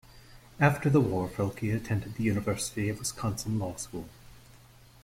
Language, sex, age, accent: English, male, 40-49, United States English